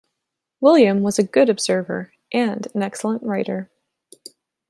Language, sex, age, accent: English, female, 19-29, Canadian English